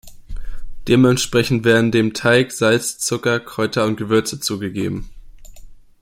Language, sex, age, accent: German, male, 19-29, Deutschland Deutsch